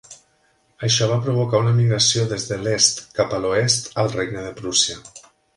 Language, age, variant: Catalan, 40-49, Nord-Occidental